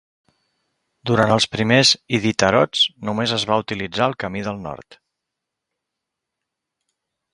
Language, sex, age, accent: Catalan, male, 30-39, central; nord-occidental